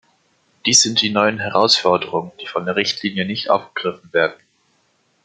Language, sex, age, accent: German, male, under 19, Deutschland Deutsch